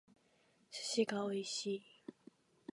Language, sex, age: Japanese, female, 19-29